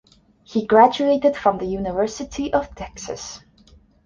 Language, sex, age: English, female, 19-29